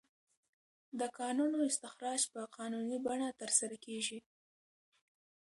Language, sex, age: Pashto, female, under 19